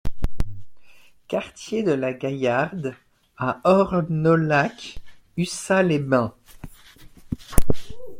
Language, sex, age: French, male, 19-29